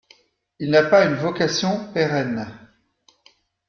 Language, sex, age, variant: French, male, 40-49, Français de métropole